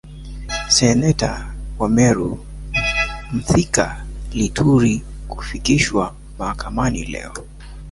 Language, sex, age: Swahili, male, 19-29